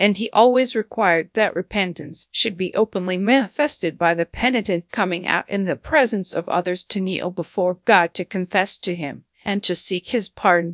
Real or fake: fake